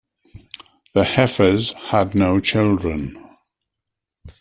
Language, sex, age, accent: English, male, 70-79, England English